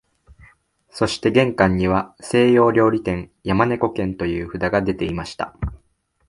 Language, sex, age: Japanese, male, 19-29